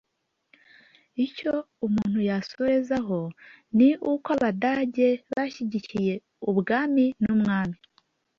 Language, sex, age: Kinyarwanda, female, 30-39